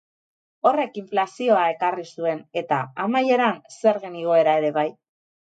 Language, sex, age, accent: Basque, female, 30-39, Mendebalekoa (Araba, Bizkaia, Gipuzkoako mendebaleko herri batzuk)